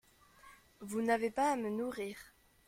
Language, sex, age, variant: French, female, under 19, Français de métropole